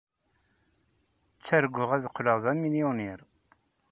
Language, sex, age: Kabyle, male, 60-69